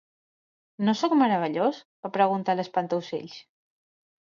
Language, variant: Catalan, Central